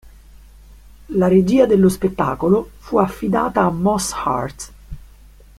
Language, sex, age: Italian, female, 40-49